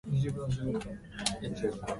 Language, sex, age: Japanese, male, 19-29